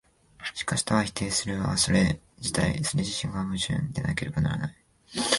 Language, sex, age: Japanese, male, 19-29